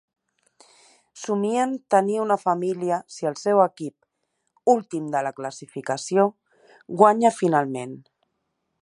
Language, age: Catalan, 30-39